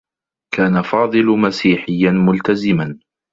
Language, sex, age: Arabic, male, 30-39